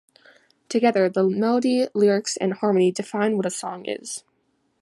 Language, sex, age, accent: English, female, under 19, United States English